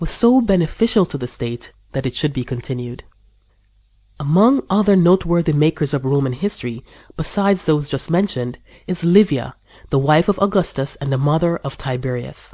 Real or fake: real